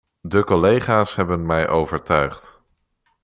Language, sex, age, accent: Dutch, male, under 19, Nederlands Nederlands